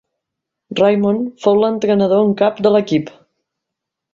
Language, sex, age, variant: Catalan, female, 40-49, Central